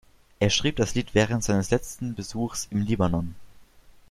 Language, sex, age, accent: German, male, under 19, Deutschland Deutsch